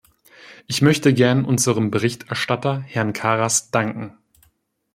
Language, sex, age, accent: German, male, 19-29, Deutschland Deutsch